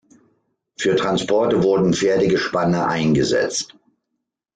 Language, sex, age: German, male, 60-69